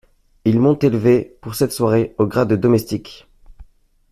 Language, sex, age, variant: French, male, 19-29, Français de métropole